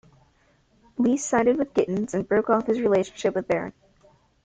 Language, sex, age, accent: English, female, under 19, United States English